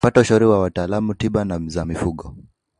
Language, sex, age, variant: Swahili, male, 19-29, Kiswahili cha Bara ya Kenya